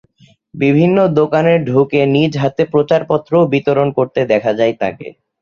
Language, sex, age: Bengali, male, 19-29